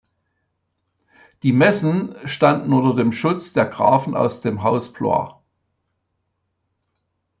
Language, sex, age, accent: German, male, 70-79, Deutschland Deutsch